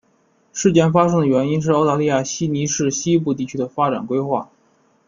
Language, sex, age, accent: Chinese, male, 19-29, 出生地：山东省